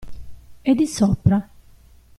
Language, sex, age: Italian, female, 50-59